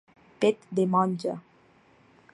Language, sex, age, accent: Catalan, female, 19-29, balear; valencià; menorquí